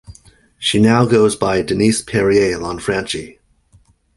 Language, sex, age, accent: English, male, 40-49, United States English